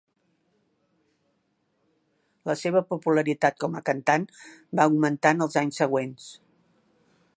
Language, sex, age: Catalan, female, 50-59